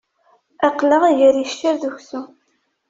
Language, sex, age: Kabyle, female, 30-39